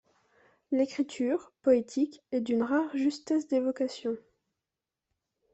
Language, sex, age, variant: French, female, 19-29, Français de métropole